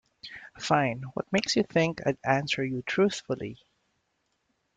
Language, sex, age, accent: English, male, 19-29, Filipino